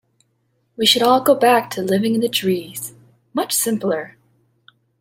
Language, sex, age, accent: English, female, 19-29, United States English